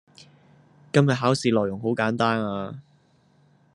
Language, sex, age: Cantonese, male, 19-29